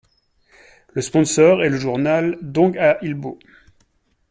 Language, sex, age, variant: French, male, 40-49, Français de métropole